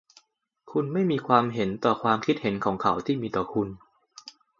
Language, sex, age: Thai, male, 19-29